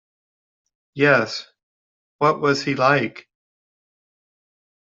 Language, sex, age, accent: English, male, 50-59, United States English